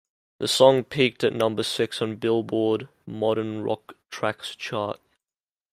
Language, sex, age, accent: English, male, 19-29, Australian English